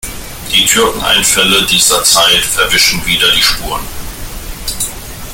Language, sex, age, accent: German, male, 40-49, Deutschland Deutsch